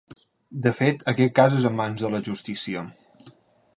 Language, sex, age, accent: Catalan, male, 19-29, balear; valencià